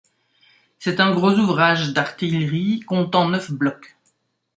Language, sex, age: French, female, 60-69